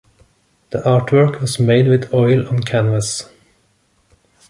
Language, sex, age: English, male, 30-39